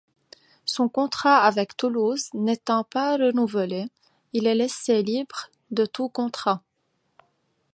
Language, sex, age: French, female, 19-29